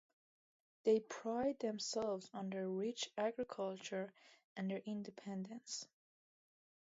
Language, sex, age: English, female, under 19